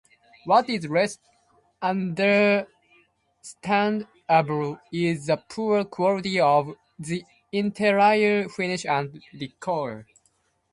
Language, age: English, 19-29